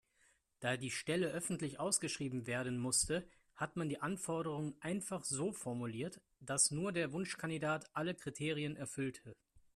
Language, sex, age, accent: German, male, 30-39, Deutschland Deutsch